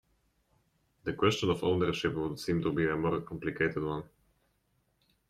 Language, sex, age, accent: English, male, under 19, Canadian English